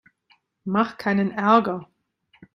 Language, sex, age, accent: German, female, 40-49, Deutschland Deutsch